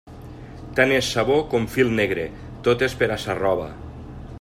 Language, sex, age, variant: Catalan, male, 40-49, Nord-Occidental